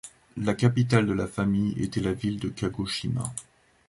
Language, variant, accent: French, Français d'Europe, Français d’Allemagne